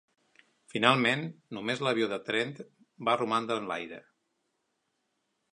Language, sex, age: Catalan, male, 50-59